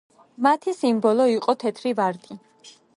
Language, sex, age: Georgian, female, 19-29